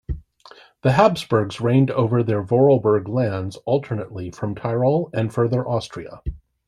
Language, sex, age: English, male, 40-49